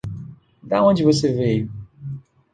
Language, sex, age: Portuguese, male, 30-39